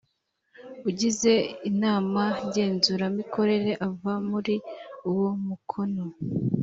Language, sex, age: Kinyarwanda, female, 19-29